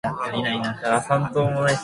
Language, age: English, under 19